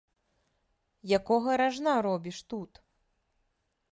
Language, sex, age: Belarusian, female, 19-29